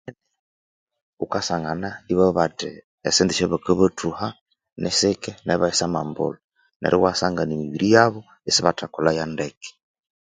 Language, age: Konzo, 30-39